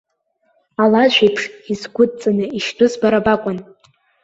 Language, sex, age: Abkhazian, female, under 19